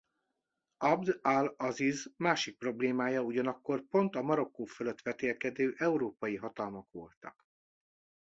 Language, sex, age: Hungarian, male, 40-49